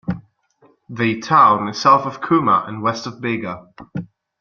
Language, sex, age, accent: English, male, 19-29, United States English